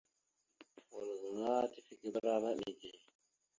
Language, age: Mada (Cameroon), 19-29